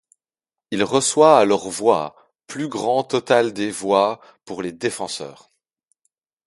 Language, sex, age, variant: French, male, 40-49, Français de métropole